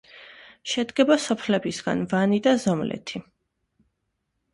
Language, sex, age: Georgian, female, 19-29